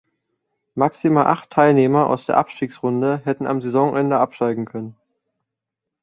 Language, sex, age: German, male, 19-29